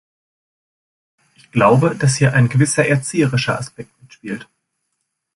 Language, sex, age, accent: German, male, 19-29, Deutschland Deutsch